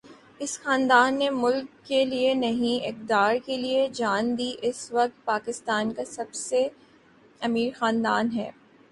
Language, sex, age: Urdu, female, 19-29